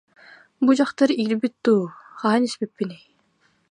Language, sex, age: Yakut, female, 19-29